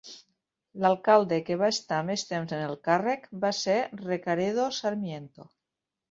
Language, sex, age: Catalan, female, 50-59